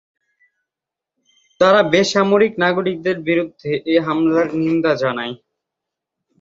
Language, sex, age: Bengali, male, 19-29